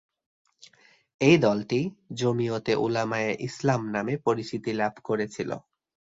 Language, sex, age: Bengali, male, 19-29